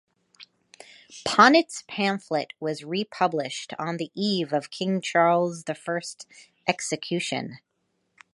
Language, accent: English, United States English